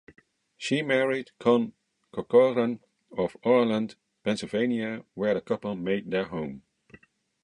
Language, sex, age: English, male, 40-49